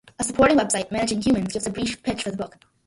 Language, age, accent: English, under 19, United States English